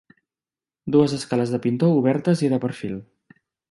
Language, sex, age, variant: Catalan, male, 30-39, Central